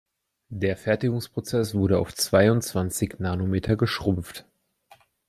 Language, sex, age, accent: German, male, 19-29, Deutschland Deutsch